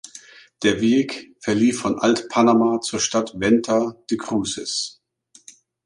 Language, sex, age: German, male, 50-59